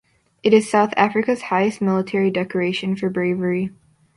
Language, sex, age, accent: English, female, under 19, United States English